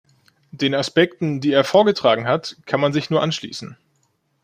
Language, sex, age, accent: German, male, 19-29, Deutschland Deutsch